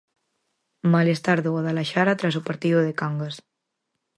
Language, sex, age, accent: Galician, female, 19-29, Central (gheada)